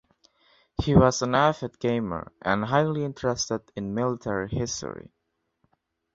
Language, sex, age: English, male, under 19